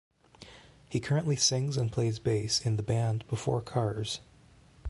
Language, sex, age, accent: English, male, 40-49, Canadian English